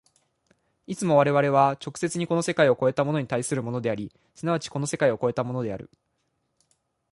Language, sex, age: Japanese, male, 19-29